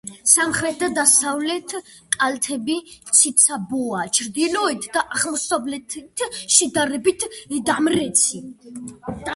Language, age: Georgian, under 19